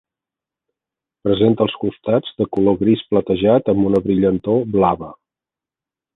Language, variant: Catalan, Central